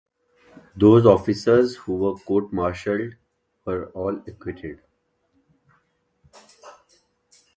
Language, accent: English, India and South Asia (India, Pakistan, Sri Lanka)